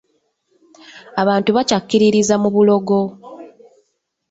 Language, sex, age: Ganda, female, 19-29